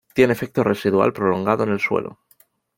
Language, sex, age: Spanish, male, 19-29